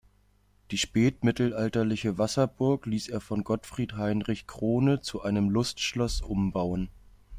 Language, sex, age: German, male, 19-29